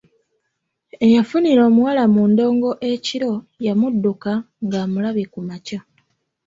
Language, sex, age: Ganda, female, 19-29